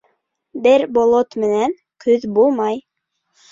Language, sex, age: Bashkir, female, under 19